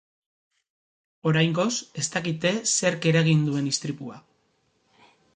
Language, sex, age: Basque, male, 50-59